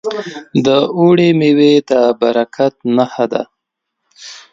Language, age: Pashto, 30-39